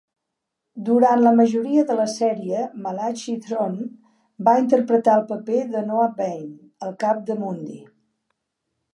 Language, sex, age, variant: Catalan, female, 70-79, Central